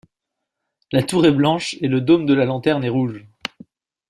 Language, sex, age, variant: French, male, 30-39, Français de métropole